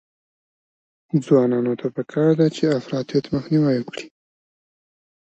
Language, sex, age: Pashto, male, 19-29